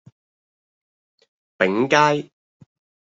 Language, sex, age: Cantonese, male, 19-29